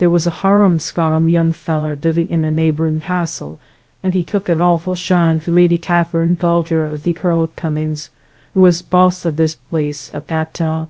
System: TTS, VITS